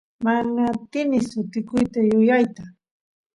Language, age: Santiago del Estero Quichua, 30-39